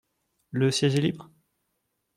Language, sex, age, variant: French, male, 19-29, Français de métropole